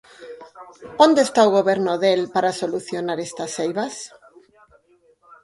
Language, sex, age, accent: Galician, female, 50-59, Normativo (estándar)